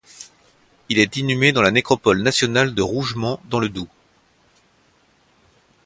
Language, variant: French, Français de métropole